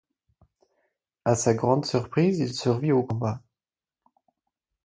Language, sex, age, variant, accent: French, male, 19-29, Français d'Europe, Français d’Allemagne